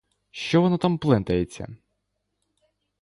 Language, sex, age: Ukrainian, male, 19-29